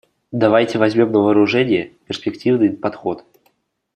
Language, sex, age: Russian, male, under 19